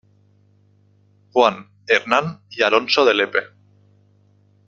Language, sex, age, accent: Spanish, male, 19-29, España: Norte peninsular (Asturias, Castilla y León, Cantabria, País Vasco, Navarra, Aragón, La Rioja, Guadalajara, Cuenca)